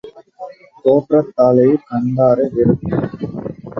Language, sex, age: Tamil, male, 19-29